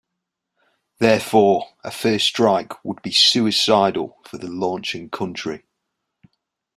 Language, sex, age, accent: English, male, 19-29, England English